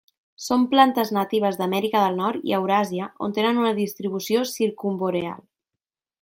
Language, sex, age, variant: Catalan, female, 19-29, Central